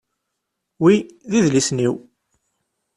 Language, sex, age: Kabyle, male, 30-39